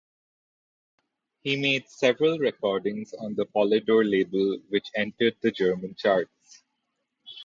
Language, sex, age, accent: English, male, 19-29, India and South Asia (India, Pakistan, Sri Lanka)